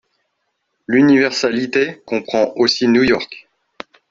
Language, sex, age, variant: French, male, 30-39, Français de métropole